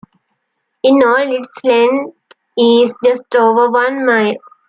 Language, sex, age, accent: English, female, 19-29, United States English